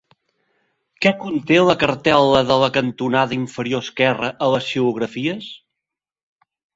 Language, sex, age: Catalan, male, 50-59